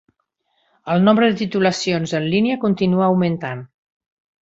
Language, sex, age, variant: Catalan, female, 60-69, Central